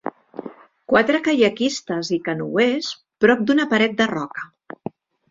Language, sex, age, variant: Catalan, female, 60-69, Central